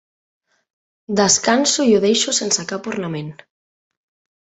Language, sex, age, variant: Catalan, female, under 19, Central